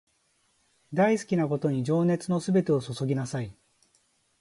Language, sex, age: Japanese, male, 30-39